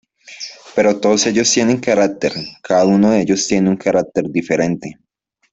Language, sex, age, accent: Spanish, male, 19-29, Andino-Pacífico: Colombia, Perú, Ecuador, oeste de Bolivia y Venezuela andina